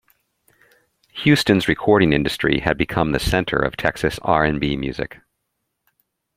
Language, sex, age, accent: English, male, 40-49, United States English